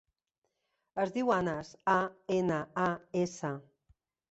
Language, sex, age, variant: Catalan, female, 50-59, Central